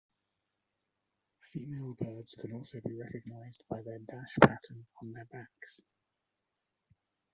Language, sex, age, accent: English, male, 19-29, England English